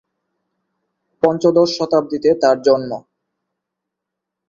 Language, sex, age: Bengali, male, 19-29